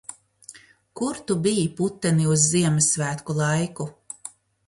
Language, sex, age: Latvian, female, 40-49